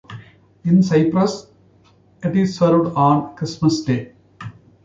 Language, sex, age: English, male, 40-49